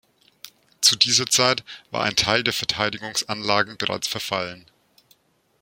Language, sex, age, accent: German, male, 40-49, Deutschland Deutsch